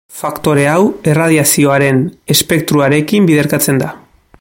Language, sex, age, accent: Basque, male, 30-39, Erdialdekoa edo Nafarra (Gipuzkoa, Nafarroa)